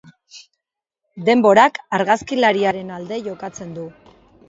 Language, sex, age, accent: Basque, female, 40-49, Erdialdekoa edo Nafarra (Gipuzkoa, Nafarroa)